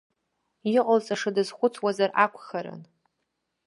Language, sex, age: Abkhazian, female, under 19